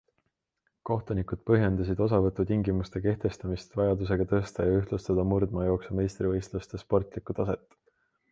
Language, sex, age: Estonian, male, 19-29